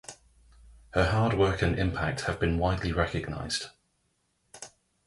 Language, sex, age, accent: English, male, 30-39, England English